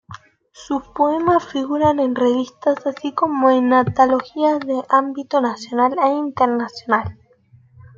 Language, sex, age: Spanish, female, 19-29